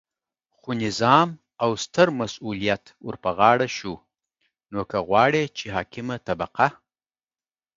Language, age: Pashto, 50-59